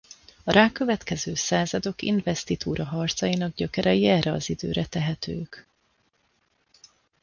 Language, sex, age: Hungarian, female, 30-39